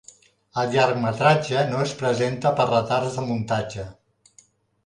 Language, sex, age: Catalan, male, 60-69